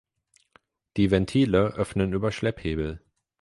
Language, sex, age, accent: German, male, 30-39, Deutschland Deutsch